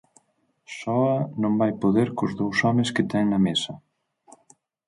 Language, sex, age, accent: Galician, male, 30-39, Normativo (estándar)